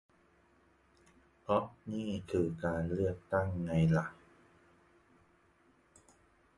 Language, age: Thai, 40-49